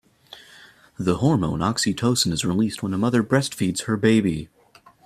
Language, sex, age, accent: English, male, 19-29, United States English